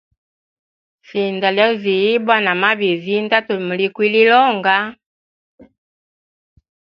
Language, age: Hemba, 19-29